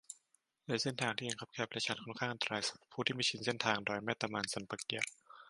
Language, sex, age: Thai, male, under 19